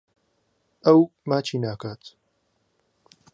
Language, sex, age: Central Kurdish, male, 19-29